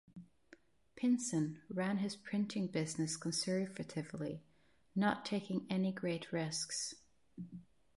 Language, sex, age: English, female, 30-39